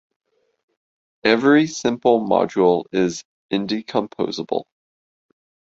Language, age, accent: English, 30-39, Canadian English